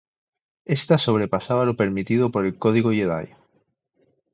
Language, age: Spanish, 19-29